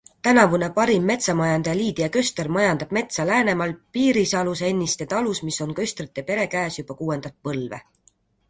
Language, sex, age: Estonian, female, 30-39